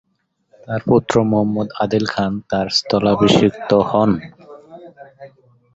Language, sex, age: Bengali, male, 30-39